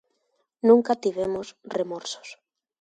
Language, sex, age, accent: Galician, female, 19-29, Normativo (estándar)